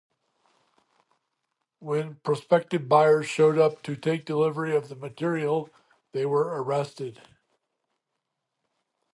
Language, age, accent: English, 60-69, United States English